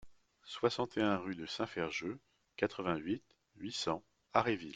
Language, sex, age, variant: French, male, 30-39, Français de métropole